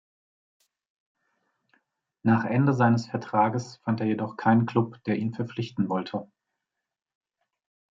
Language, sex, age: German, male, 40-49